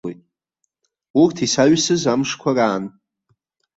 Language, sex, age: Abkhazian, male, 40-49